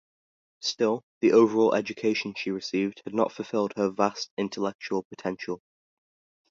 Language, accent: English, United States English